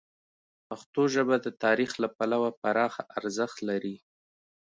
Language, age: Pashto, 30-39